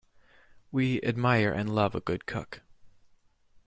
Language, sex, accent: English, male, United States English